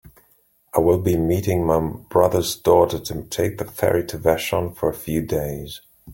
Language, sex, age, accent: English, male, 40-49, United States English